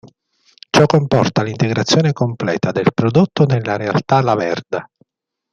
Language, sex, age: Italian, male, 40-49